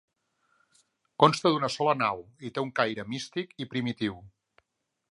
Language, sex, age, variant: Catalan, male, 40-49, Central